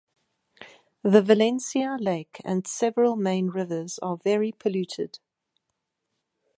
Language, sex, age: English, female, 30-39